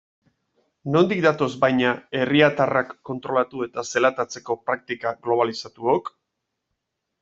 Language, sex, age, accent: Basque, male, 40-49, Mendebalekoa (Araba, Bizkaia, Gipuzkoako mendebaleko herri batzuk)